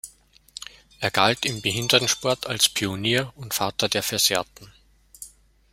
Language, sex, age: German, male, 19-29